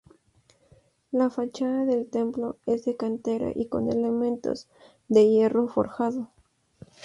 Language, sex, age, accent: Spanish, female, under 19, México